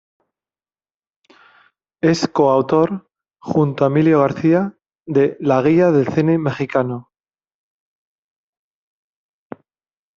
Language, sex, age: Spanish, male, 50-59